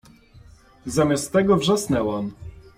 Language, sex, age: Polish, male, 19-29